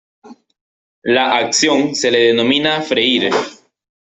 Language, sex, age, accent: Spanish, male, 19-29, Andino-Pacífico: Colombia, Perú, Ecuador, oeste de Bolivia y Venezuela andina